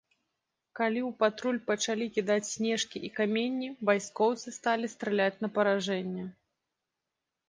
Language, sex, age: Belarusian, female, 19-29